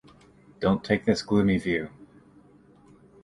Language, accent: English, United States English